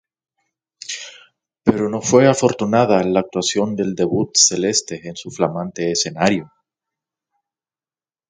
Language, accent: Spanish, América central